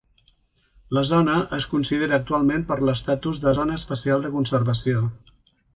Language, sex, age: Catalan, male, 60-69